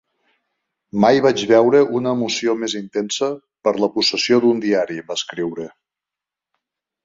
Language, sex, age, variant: Catalan, male, 50-59, Nord-Occidental